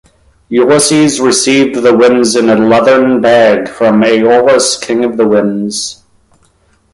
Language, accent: English, United States English